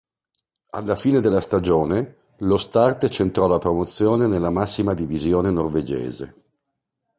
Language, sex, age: Italian, male, 50-59